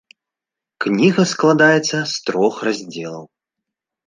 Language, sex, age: Belarusian, male, 19-29